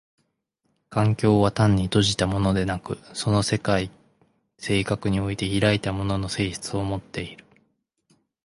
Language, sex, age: Japanese, male, 19-29